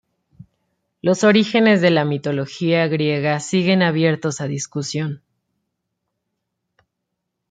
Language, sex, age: Spanish, female, 30-39